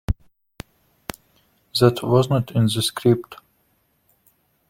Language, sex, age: English, male, 19-29